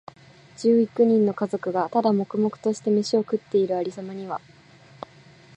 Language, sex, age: Japanese, female, 19-29